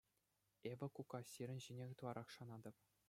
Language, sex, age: Chuvash, male, under 19